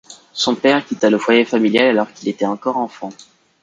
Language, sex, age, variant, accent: French, male, 19-29, Français des départements et régions d'outre-mer, Français de Guadeloupe